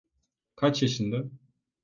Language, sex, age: Turkish, male, 19-29